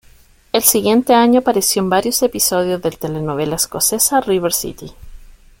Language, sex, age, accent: Spanish, female, 19-29, Chileno: Chile, Cuyo